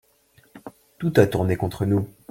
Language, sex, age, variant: French, male, 19-29, Français de métropole